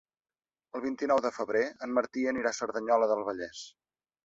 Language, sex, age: Catalan, male, 19-29